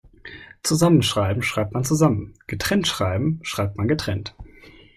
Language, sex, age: German, male, 19-29